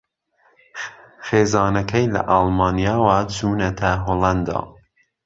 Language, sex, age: Central Kurdish, male, 40-49